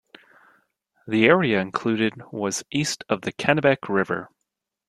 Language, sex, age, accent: English, male, 19-29, United States English